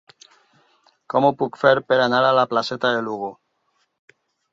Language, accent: Catalan, valencià